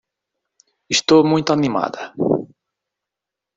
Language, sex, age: Portuguese, male, 30-39